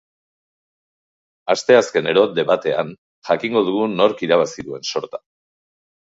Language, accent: Basque, Erdialdekoa edo Nafarra (Gipuzkoa, Nafarroa)